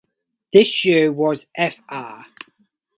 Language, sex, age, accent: English, male, 19-29, England English